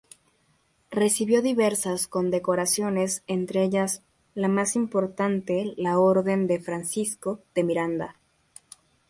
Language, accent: Spanish, México